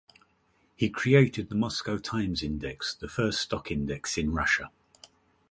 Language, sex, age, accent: English, male, 60-69, England English